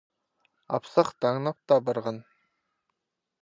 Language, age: Khakas, 19-29